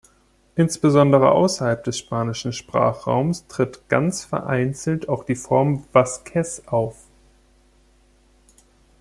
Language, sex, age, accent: German, male, 30-39, Deutschland Deutsch